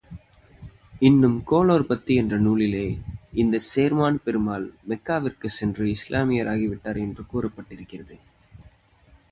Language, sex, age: Tamil, male, 30-39